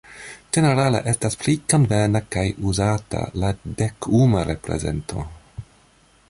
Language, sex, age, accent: Esperanto, male, 30-39, Internacia